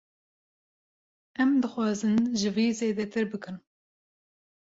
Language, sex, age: Kurdish, female, 19-29